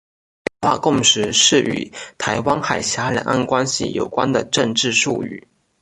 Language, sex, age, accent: Chinese, male, 19-29, 出生地：福建省